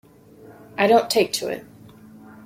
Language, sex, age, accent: English, female, 30-39, United States English